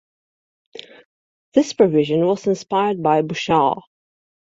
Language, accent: English, England English